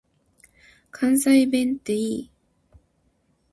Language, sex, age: Japanese, female, 19-29